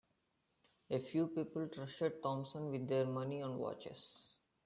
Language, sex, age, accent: English, male, 19-29, India and South Asia (India, Pakistan, Sri Lanka)